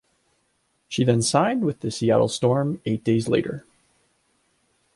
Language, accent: English, Canadian English